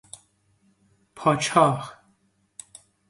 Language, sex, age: Persian, male, 30-39